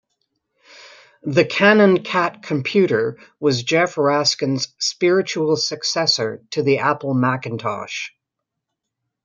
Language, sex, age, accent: English, female, 50-59, Canadian English